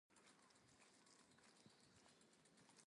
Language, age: English, 19-29